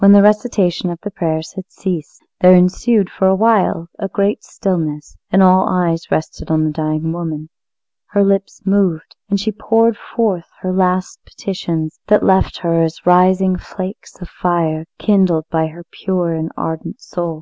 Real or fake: real